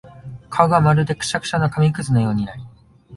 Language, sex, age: Japanese, male, 19-29